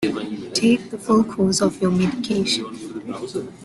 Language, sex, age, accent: English, female, 19-29, India and South Asia (India, Pakistan, Sri Lanka)